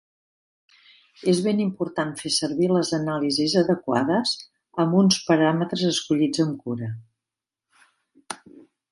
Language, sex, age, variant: Catalan, female, 60-69, Central